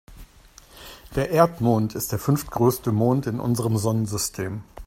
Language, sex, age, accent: German, male, 50-59, Deutschland Deutsch